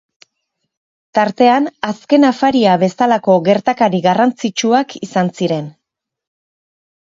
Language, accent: Basque, Erdialdekoa edo Nafarra (Gipuzkoa, Nafarroa)